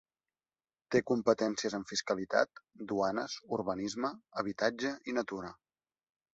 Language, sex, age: Catalan, male, 19-29